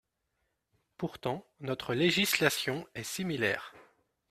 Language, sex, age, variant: French, male, 40-49, Français de métropole